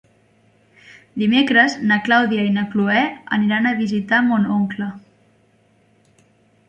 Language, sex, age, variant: Catalan, female, 19-29, Central